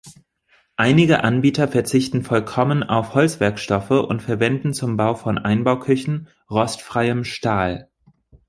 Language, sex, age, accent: German, male, 30-39, Deutschland Deutsch